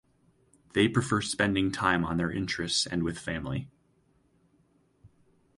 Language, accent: English, United States English